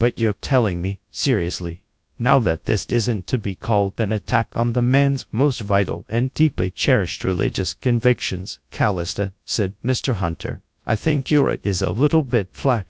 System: TTS, GradTTS